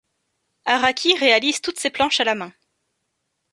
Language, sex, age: French, female, 19-29